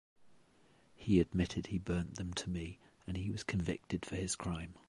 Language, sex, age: English, male, 40-49